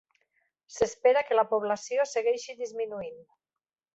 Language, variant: Catalan, Nord-Occidental